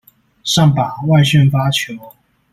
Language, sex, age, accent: Chinese, male, 19-29, 出生地：臺北市